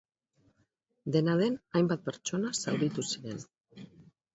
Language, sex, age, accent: Basque, female, 50-59, Mendebalekoa (Araba, Bizkaia, Gipuzkoako mendebaleko herri batzuk)